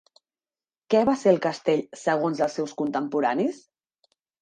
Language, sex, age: Catalan, female, 30-39